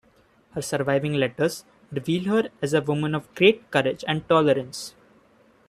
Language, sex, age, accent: English, male, 19-29, India and South Asia (India, Pakistan, Sri Lanka)